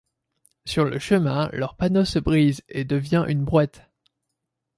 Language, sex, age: French, male, under 19